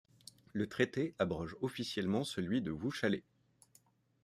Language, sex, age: French, male, 30-39